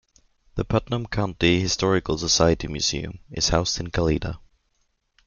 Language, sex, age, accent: English, male, 19-29, United States English